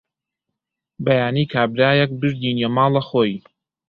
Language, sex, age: Central Kurdish, male, 19-29